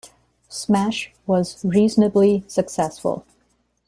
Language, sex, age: English, female, 50-59